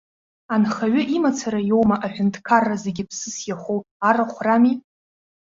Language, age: Abkhazian, 19-29